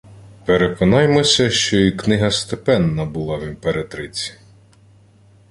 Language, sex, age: Ukrainian, male, 30-39